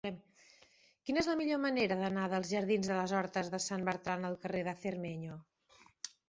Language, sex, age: Catalan, female, 40-49